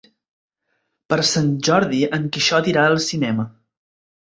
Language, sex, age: Catalan, male, 19-29